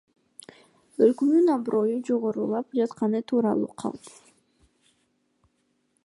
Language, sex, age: Kyrgyz, female, under 19